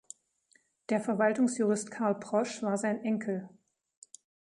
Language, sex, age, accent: German, female, 60-69, Deutschland Deutsch